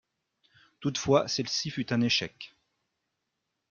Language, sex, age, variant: French, male, 40-49, Français de métropole